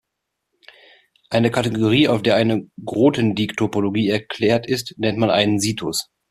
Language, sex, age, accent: German, male, 30-39, Deutschland Deutsch